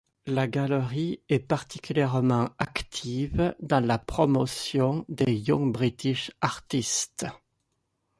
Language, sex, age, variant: French, male, 50-59, Français de métropole